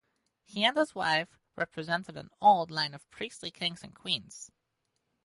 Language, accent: English, United States English